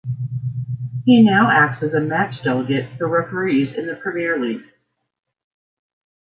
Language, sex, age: English, female, 50-59